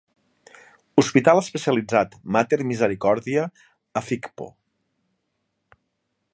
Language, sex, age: Catalan, male, 40-49